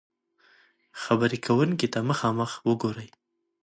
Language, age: Pashto, 30-39